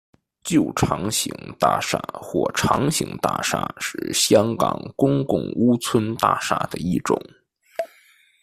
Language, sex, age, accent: Chinese, male, 19-29, 出生地：北京市